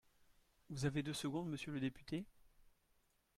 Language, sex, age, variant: French, male, 40-49, Français de métropole